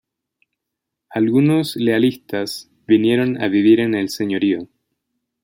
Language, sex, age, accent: Spanish, male, 19-29, Chileno: Chile, Cuyo